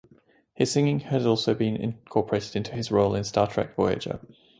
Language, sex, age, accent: English, male, 19-29, England English